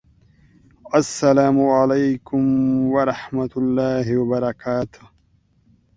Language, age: Pashto, 30-39